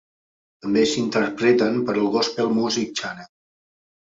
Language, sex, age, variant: Catalan, male, 50-59, Central